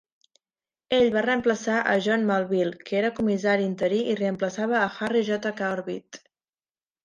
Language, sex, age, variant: Catalan, female, 30-39, Central